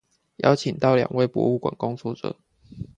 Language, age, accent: Chinese, 19-29, 出生地：彰化縣